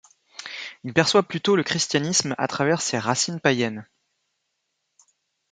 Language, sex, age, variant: French, male, 30-39, Français de métropole